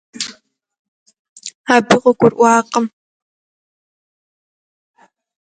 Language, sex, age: Russian, female, 30-39